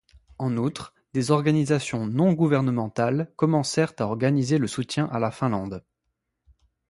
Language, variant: French, Français de métropole